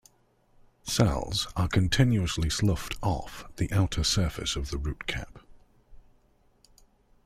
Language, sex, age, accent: English, male, 30-39, England English